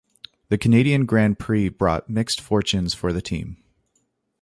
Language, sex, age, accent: English, male, 19-29, United States English